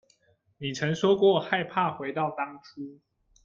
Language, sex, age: Chinese, male, 19-29